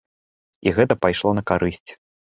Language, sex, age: Belarusian, male, 19-29